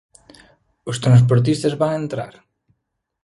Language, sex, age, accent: Galician, male, 30-39, Normativo (estándar)